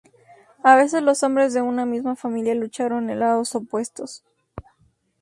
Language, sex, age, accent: Spanish, female, 19-29, México